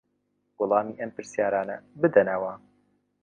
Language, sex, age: Central Kurdish, male, 19-29